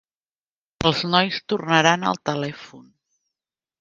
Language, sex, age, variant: Catalan, female, 50-59, Central